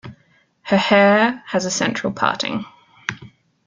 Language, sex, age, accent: English, female, 30-39, Australian English